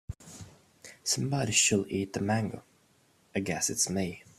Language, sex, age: English, male, 19-29